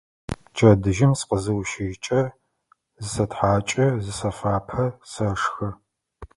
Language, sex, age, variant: Adyghe, male, 30-39, Адыгабзэ (Кирил, пстэумэ зэдыряе)